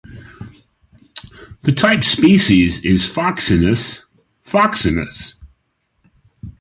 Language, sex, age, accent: English, male, 70-79, United States English